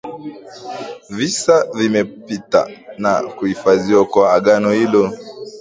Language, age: Swahili, 19-29